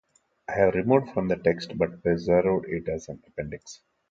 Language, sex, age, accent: English, male, 40-49, India and South Asia (India, Pakistan, Sri Lanka)